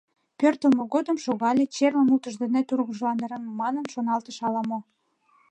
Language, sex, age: Mari, female, 19-29